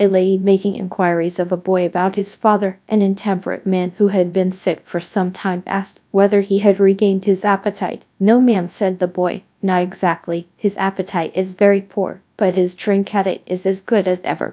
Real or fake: fake